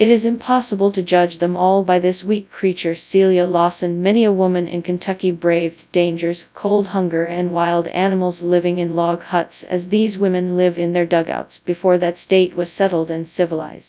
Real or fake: fake